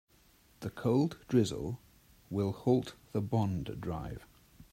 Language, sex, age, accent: English, male, 50-59, England English